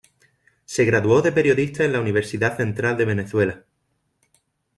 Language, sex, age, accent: Spanish, male, 30-39, España: Sur peninsular (Andalucia, Extremadura, Murcia)